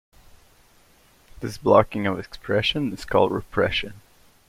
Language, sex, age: English, male, 30-39